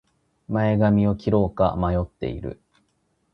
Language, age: Japanese, 19-29